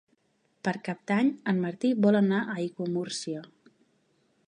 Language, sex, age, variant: Catalan, female, 19-29, Central